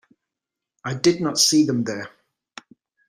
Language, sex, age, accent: English, male, 40-49, England English